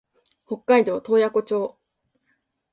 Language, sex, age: Japanese, female, 19-29